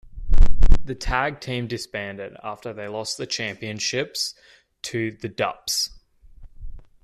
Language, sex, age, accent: English, male, 30-39, Australian English